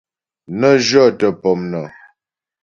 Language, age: Ghomala, 19-29